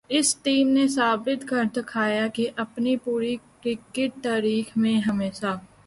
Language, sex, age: Urdu, female, 19-29